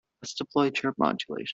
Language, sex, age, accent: English, male, under 19, United States English